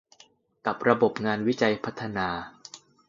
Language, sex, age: Thai, male, 19-29